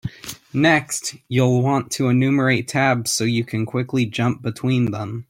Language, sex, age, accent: English, male, under 19, United States English